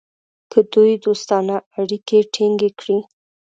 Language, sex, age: Pashto, female, 19-29